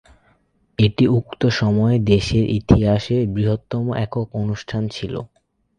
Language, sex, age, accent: Bengali, male, 19-29, Bengali; Bangla